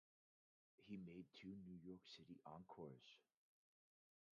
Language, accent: English, United States English